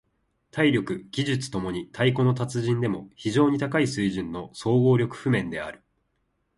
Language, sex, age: Japanese, male, 19-29